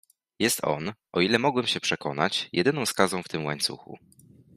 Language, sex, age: Polish, male, 19-29